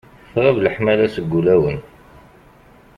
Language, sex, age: Kabyle, male, 40-49